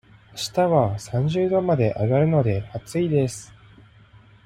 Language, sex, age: Japanese, male, 30-39